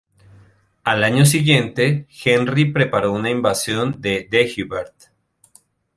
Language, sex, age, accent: Spanish, male, 40-49, Andino-Pacífico: Colombia, Perú, Ecuador, oeste de Bolivia y Venezuela andina